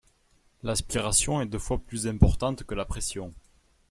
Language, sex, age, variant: French, male, 19-29, Français de métropole